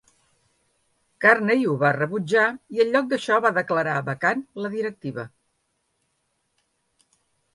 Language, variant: Catalan, Central